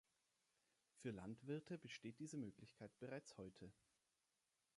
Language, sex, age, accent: German, male, 19-29, Deutschland Deutsch